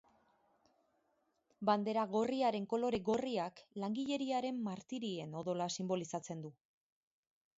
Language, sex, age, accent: Basque, female, 19-29, Erdialdekoa edo Nafarra (Gipuzkoa, Nafarroa)